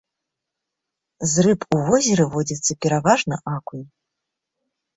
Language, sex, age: Belarusian, female, 30-39